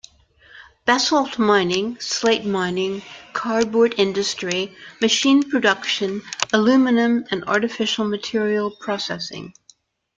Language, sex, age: English, female, 70-79